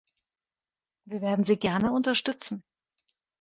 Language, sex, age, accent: German, female, 50-59, Deutschland Deutsch